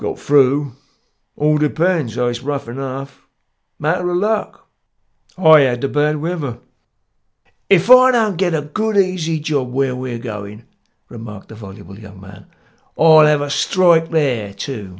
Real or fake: real